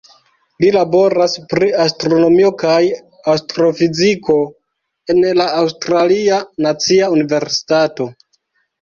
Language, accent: Esperanto, Internacia